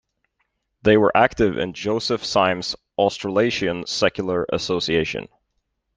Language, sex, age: English, male, 30-39